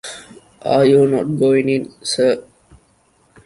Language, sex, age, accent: English, male, under 19, India and South Asia (India, Pakistan, Sri Lanka)